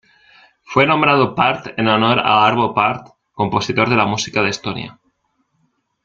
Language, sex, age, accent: Spanish, male, 19-29, España: Centro-Sur peninsular (Madrid, Toledo, Castilla-La Mancha)